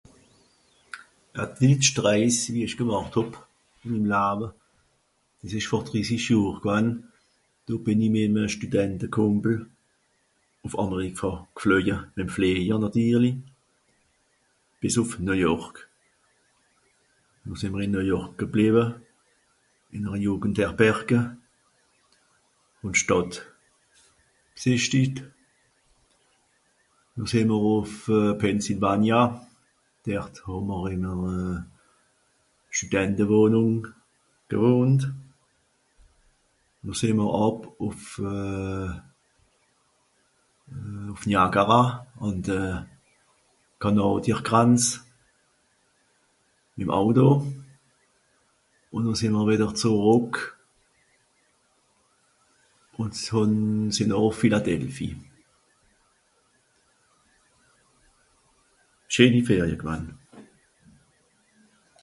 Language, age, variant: Swiss German, 50-59, Nordniederàlemmànisch (Rishoffe, Zàwere, Bùsswìller, Hawenau, Brüemt, Stroossbùri, Molse, Dàmbàch, Schlettstàtt, Pfàlzbùri usw.)